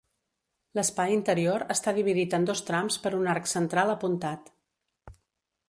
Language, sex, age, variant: Catalan, female, 50-59, Central